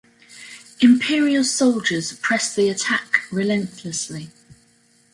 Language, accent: English, England English